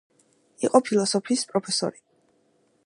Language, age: Georgian, under 19